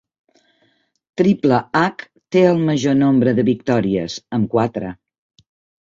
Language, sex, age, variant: Catalan, female, 60-69, Central